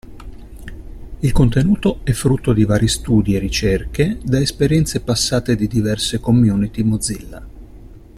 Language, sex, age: Italian, male, 50-59